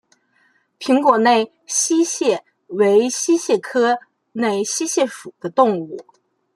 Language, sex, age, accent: Chinese, female, 19-29, 出生地：河北省